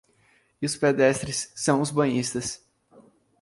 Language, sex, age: Portuguese, male, 19-29